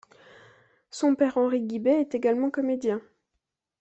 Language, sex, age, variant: French, female, 19-29, Français de métropole